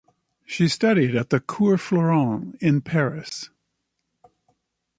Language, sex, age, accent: English, male, 60-69, Canadian English